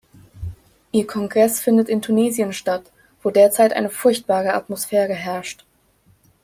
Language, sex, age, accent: German, female, 19-29, Deutschland Deutsch